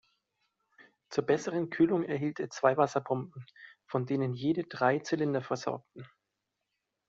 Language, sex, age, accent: German, male, 30-39, Deutschland Deutsch